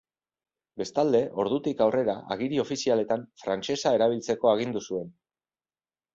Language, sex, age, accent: Basque, male, 30-39, Mendebalekoa (Araba, Bizkaia, Gipuzkoako mendebaleko herri batzuk)